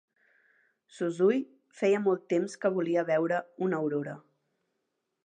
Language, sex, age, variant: Catalan, female, 30-39, Central